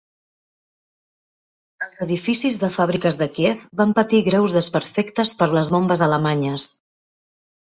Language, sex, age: Catalan, female, 40-49